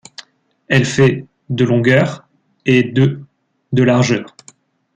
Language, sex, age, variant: French, male, 19-29, Français de métropole